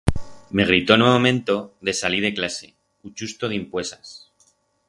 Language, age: Aragonese, 40-49